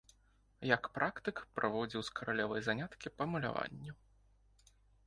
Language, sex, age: Belarusian, male, 19-29